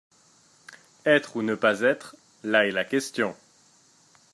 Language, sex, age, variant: French, male, 30-39, Français de métropole